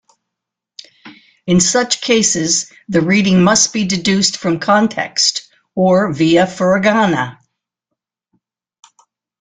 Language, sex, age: English, female, 80-89